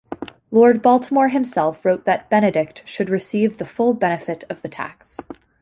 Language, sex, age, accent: English, female, 19-29, Canadian English